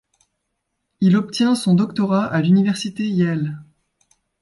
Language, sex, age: French, female, 30-39